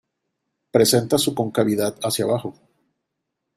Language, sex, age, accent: Spanish, male, 40-49, México